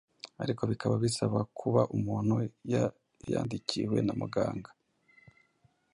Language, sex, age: Kinyarwanda, male, 19-29